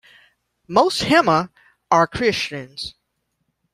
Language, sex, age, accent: English, female, 30-39, United States English